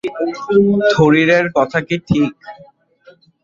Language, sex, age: Bengali, male, under 19